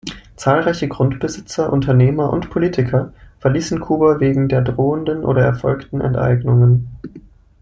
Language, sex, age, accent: German, male, 19-29, Deutschland Deutsch